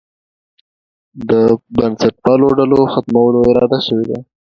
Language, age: Pashto, 19-29